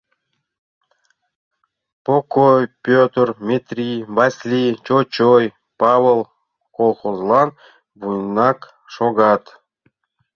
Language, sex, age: Mari, male, 40-49